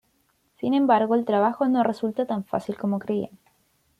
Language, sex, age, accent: Spanish, female, under 19, Chileno: Chile, Cuyo